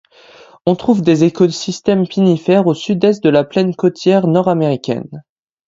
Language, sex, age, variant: French, male, under 19, Français de métropole